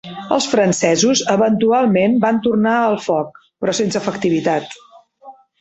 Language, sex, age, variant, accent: Catalan, female, 60-69, Central, central